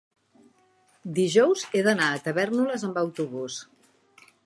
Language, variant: Catalan, Central